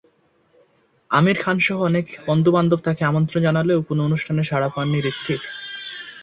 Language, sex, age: Bengali, male, 19-29